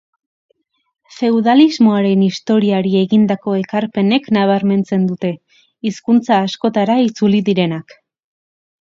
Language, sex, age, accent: Basque, female, 19-29, Erdialdekoa edo Nafarra (Gipuzkoa, Nafarroa)